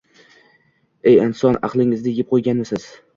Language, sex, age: Uzbek, male, under 19